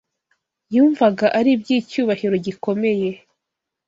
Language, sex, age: Kinyarwanda, female, 19-29